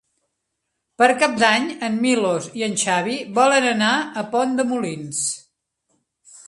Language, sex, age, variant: Catalan, female, 60-69, Central